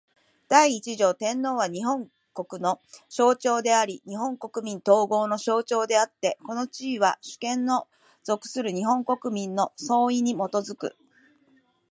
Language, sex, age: Japanese, female, 40-49